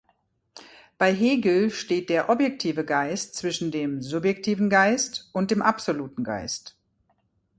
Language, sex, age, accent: German, female, 50-59, Deutschland Deutsch